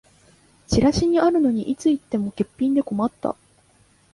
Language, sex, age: Japanese, female, 19-29